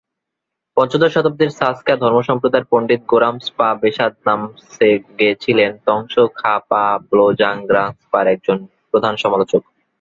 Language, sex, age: Bengali, male, 19-29